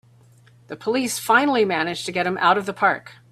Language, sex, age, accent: English, female, 50-59, Canadian English